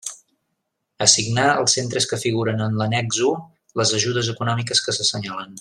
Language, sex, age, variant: Catalan, male, 40-49, Central